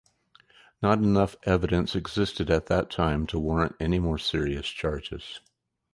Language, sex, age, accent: English, male, 50-59, United States English